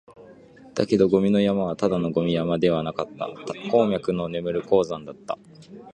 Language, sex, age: Japanese, male, 19-29